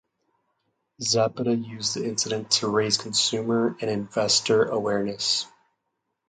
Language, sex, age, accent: English, male, 30-39, United States English